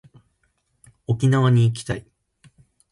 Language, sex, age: Japanese, male, under 19